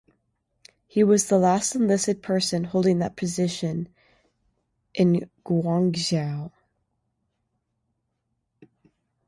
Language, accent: English, United States English